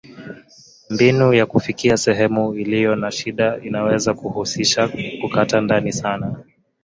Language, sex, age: Swahili, male, 19-29